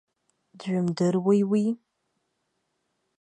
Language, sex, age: Abkhazian, female, under 19